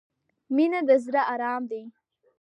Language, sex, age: Pashto, female, under 19